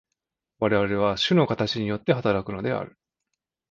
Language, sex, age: Japanese, male, 30-39